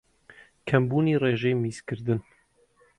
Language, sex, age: Central Kurdish, male, 30-39